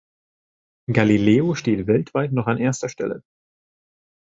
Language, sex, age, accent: German, male, 30-39, Deutschland Deutsch